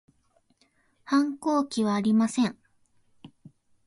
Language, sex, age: Japanese, female, 19-29